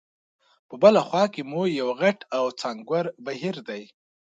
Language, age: Pashto, 19-29